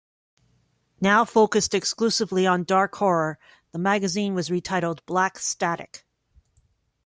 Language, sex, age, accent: English, female, 50-59, Canadian English